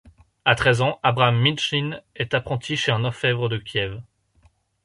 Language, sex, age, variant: French, male, 19-29, Français de métropole